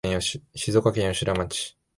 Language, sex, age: Japanese, male, 19-29